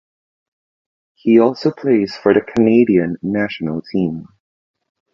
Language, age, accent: English, 30-39, Filipino